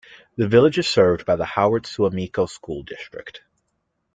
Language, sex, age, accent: English, male, 19-29, United States English